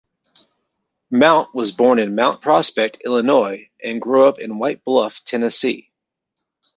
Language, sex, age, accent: English, male, 40-49, United States English